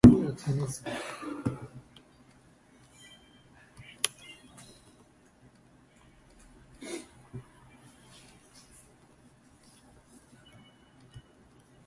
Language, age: English, 30-39